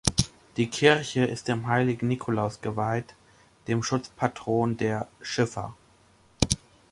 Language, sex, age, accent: German, male, 19-29, Deutschland Deutsch